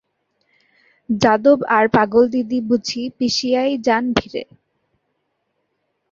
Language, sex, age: Bengali, female, 19-29